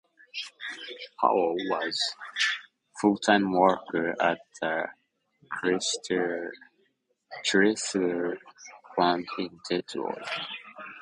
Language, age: English, 19-29